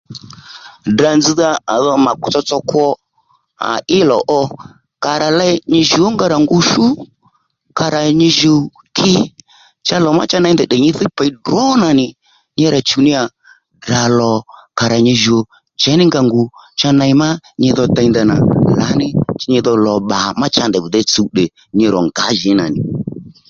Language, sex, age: Lendu, male, 60-69